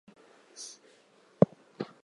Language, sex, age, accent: English, female, 19-29, Southern African (South Africa, Zimbabwe, Namibia)